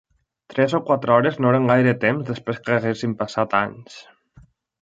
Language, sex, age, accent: Catalan, male, 19-29, valencià